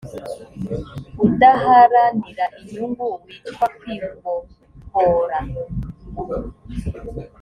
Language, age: Kinyarwanda, 19-29